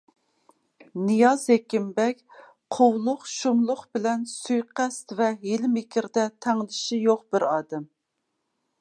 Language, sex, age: Uyghur, female, 40-49